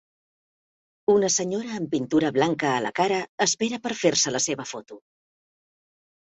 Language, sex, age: Catalan, female, 50-59